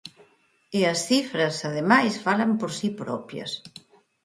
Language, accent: Galician, Atlántico (seseo e gheada); Normativo (estándar)